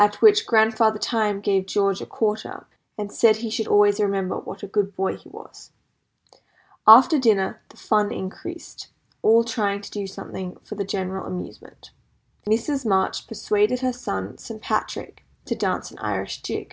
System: none